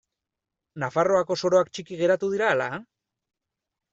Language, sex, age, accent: Basque, male, 30-39, Erdialdekoa edo Nafarra (Gipuzkoa, Nafarroa)